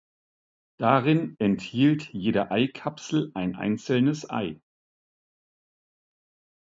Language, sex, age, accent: German, male, 50-59, Deutschland Deutsch